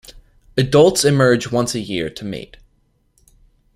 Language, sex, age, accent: English, male, under 19, United States English